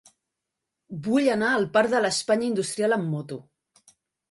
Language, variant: Catalan, Central